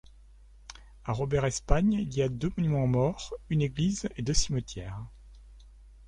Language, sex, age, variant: French, male, 50-59, Français de métropole